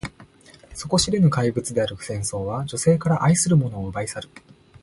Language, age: Japanese, 19-29